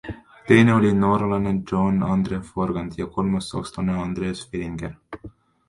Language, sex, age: Estonian, male, 19-29